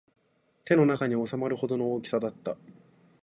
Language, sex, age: Japanese, male, 19-29